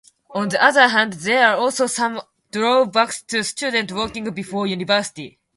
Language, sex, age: English, female, 19-29